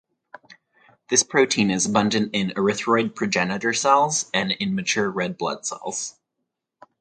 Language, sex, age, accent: English, male, 30-39, United States English